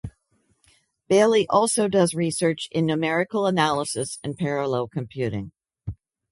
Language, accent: English, United States English